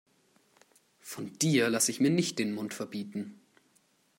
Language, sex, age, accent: German, male, under 19, Deutschland Deutsch